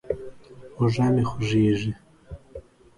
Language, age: Pashto, 19-29